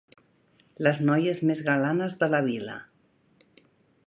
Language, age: Catalan, 50-59